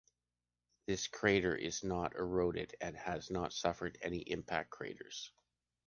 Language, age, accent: English, 30-39, Canadian English